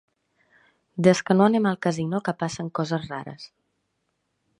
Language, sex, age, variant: Catalan, female, 19-29, Central